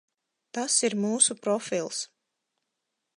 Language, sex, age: Latvian, female, 30-39